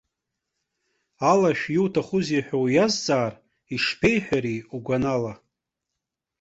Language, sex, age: Abkhazian, male, 30-39